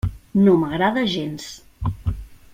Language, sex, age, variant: Catalan, female, 40-49, Central